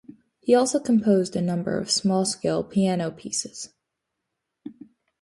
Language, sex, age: English, female, under 19